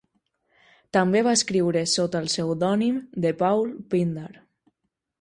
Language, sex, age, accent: Catalan, female, under 19, valencià